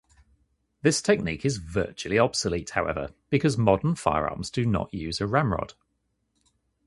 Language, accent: English, England English